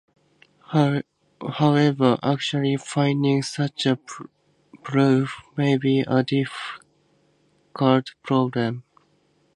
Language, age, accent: English, 19-29, United States English